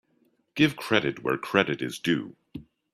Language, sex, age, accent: English, male, 50-59, United States English